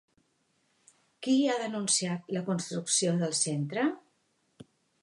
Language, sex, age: Catalan, female, 60-69